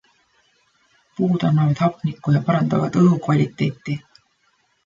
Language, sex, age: Estonian, female, 30-39